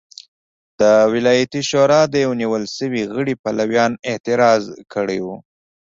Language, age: Pashto, 19-29